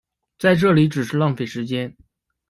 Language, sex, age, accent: Chinese, male, 19-29, 出生地：黑龙江省